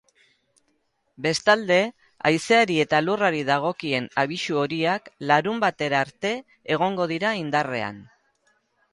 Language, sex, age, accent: Basque, female, 60-69, Erdialdekoa edo Nafarra (Gipuzkoa, Nafarroa)